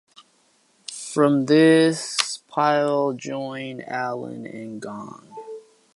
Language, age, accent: English, under 19, United States English